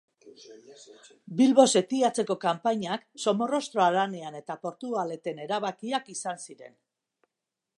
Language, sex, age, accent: Basque, female, 60-69, Mendebalekoa (Araba, Bizkaia, Gipuzkoako mendebaleko herri batzuk)